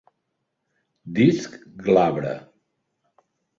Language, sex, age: Catalan, male, 50-59